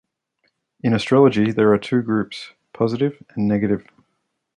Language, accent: English, Australian English